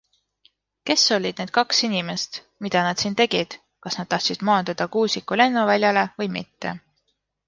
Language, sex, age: Estonian, female, 19-29